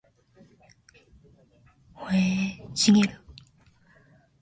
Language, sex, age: Japanese, female, 19-29